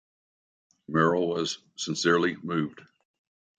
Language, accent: English, United States English